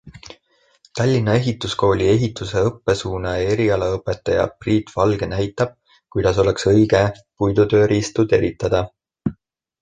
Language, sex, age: Estonian, male, 19-29